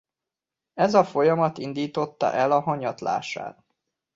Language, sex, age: Hungarian, male, 30-39